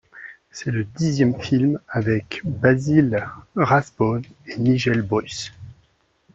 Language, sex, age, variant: French, male, 40-49, Français de métropole